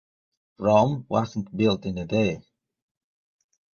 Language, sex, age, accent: English, male, 50-59, United States English